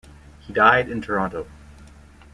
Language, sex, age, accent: English, male, 19-29, Canadian English